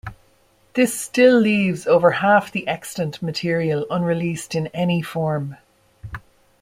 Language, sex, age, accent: English, female, 50-59, Irish English